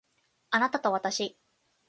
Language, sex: Japanese, female